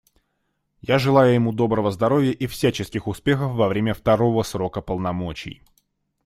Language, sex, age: Russian, male, 19-29